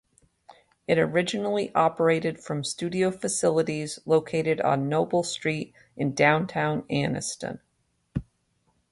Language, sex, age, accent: English, female, 50-59, United States English